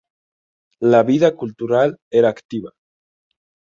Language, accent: Spanish, México